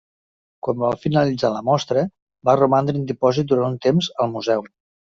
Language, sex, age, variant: Catalan, male, 50-59, Nord-Occidental